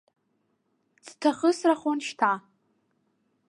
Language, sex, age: Abkhazian, female, under 19